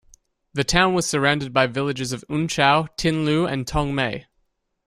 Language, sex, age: English, male, 19-29